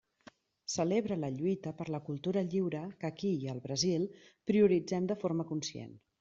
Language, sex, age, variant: Catalan, female, 40-49, Central